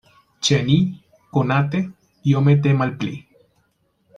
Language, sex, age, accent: Esperanto, male, 19-29, Internacia